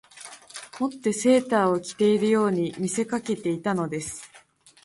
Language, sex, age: Japanese, female, 19-29